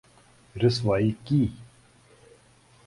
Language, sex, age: Urdu, male, 19-29